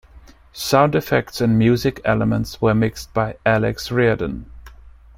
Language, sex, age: English, male, 19-29